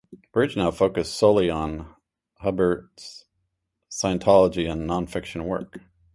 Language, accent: English, United States English